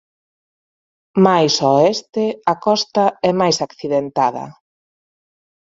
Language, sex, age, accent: Galician, female, 30-39, Normativo (estándar)